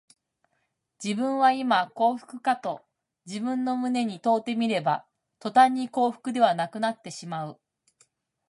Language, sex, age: Japanese, female, 40-49